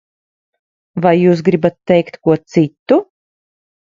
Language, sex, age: Latvian, female, 30-39